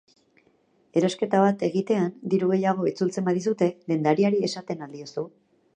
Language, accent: Basque, Erdialdekoa edo Nafarra (Gipuzkoa, Nafarroa)